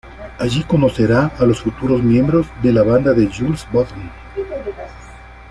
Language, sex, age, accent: Spanish, male, 40-49, Andino-Pacífico: Colombia, Perú, Ecuador, oeste de Bolivia y Venezuela andina